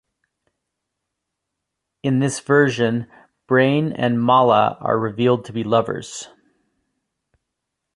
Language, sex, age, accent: English, male, 30-39, United States English